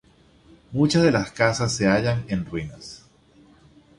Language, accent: Spanish, Caribe: Cuba, Venezuela, Puerto Rico, República Dominicana, Panamá, Colombia caribeña, México caribeño, Costa del golfo de México